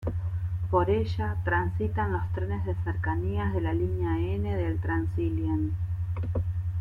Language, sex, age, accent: Spanish, female, 40-49, Rioplatense: Argentina, Uruguay, este de Bolivia, Paraguay